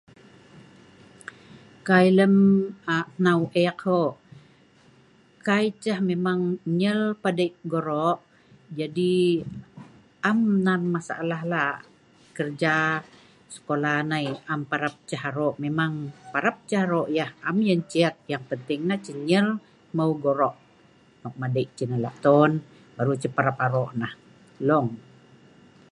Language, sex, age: Sa'ban, female, 50-59